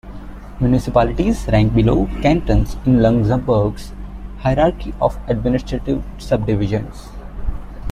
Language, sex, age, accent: English, male, 19-29, India and South Asia (India, Pakistan, Sri Lanka)